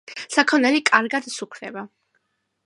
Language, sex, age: Georgian, female, under 19